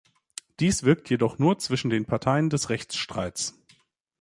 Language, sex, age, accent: German, male, 19-29, Deutschland Deutsch